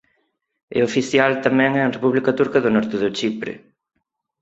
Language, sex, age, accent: Galician, male, 30-39, Neofalante